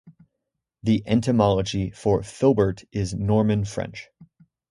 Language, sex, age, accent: English, male, 19-29, United States English